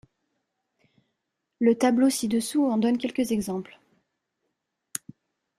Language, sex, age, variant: French, female, 19-29, Français de métropole